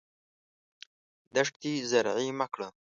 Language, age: Pashto, under 19